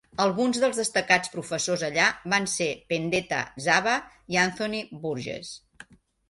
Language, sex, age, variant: Catalan, female, 50-59, Central